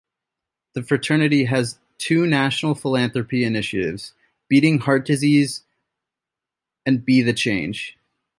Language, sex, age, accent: English, male, 19-29, United States English